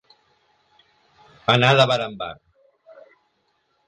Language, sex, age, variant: Catalan, male, 50-59, Central